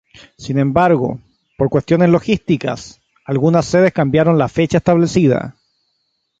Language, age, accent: Spanish, 40-49, Chileno: Chile, Cuyo